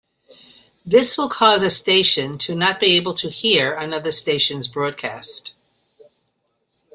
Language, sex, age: English, female, 70-79